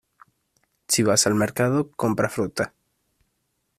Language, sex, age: Spanish, male, 19-29